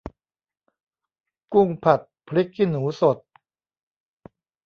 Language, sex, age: Thai, male, 50-59